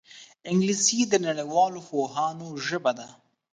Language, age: Pashto, 19-29